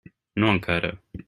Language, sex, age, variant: Catalan, male, 19-29, Central